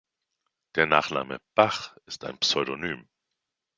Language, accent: German, Deutschland Deutsch